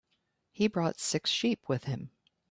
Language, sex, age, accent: English, female, 60-69, United States English